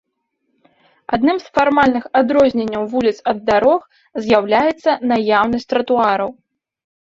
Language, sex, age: Belarusian, female, 19-29